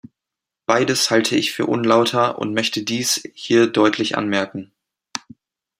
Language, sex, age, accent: German, male, under 19, Deutschland Deutsch